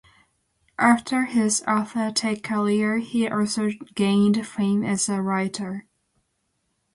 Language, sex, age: English, female, 19-29